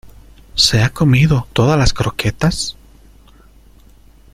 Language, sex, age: Spanish, male, 30-39